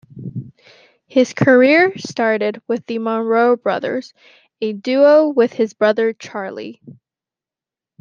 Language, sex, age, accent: English, female, under 19, United States English